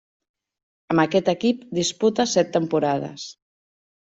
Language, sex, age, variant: Catalan, female, 40-49, Central